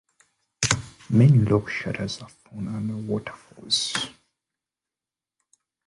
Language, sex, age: English, male, 30-39